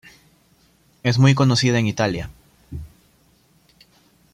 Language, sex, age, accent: Spanish, male, 19-29, Andino-Pacífico: Colombia, Perú, Ecuador, oeste de Bolivia y Venezuela andina